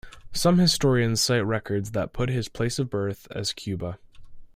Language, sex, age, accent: English, male, under 19, United States English